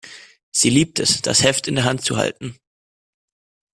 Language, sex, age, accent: German, male, under 19, Deutschland Deutsch